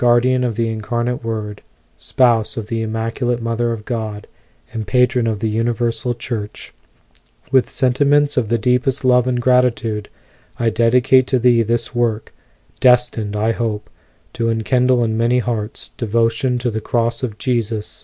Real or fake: real